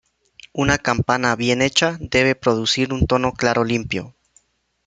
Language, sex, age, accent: Spanish, male, 19-29, América central